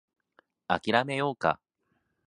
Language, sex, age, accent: Japanese, male, 19-29, 関西弁